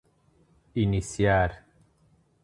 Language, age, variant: Portuguese, 40-49, Portuguese (Portugal)